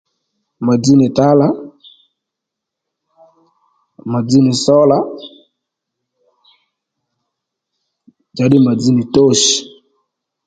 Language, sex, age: Lendu, male, 30-39